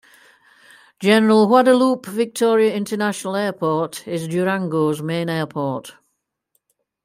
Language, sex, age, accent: English, female, 60-69, England English